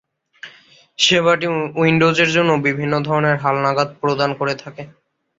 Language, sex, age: Bengali, male, 19-29